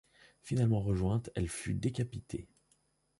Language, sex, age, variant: French, male, 30-39, Français de métropole